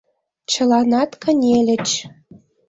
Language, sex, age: Mari, female, 19-29